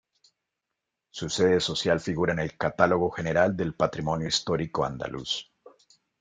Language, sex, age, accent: Spanish, male, 40-49, Andino-Pacífico: Colombia, Perú, Ecuador, oeste de Bolivia y Venezuela andina